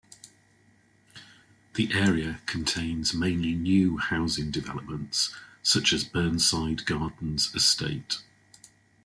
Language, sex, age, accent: English, male, 50-59, England English